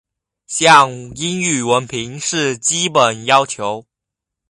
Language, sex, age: Chinese, male, under 19